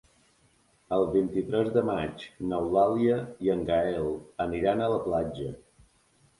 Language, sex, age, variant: Catalan, male, 30-39, Balear